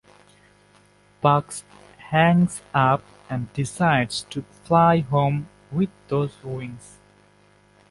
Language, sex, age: English, male, 19-29